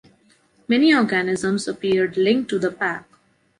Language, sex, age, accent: English, female, 19-29, India and South Asia (India, Pakistan, Sri Lanka)